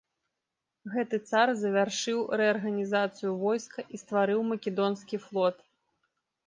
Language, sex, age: Belarusian, female, 19-29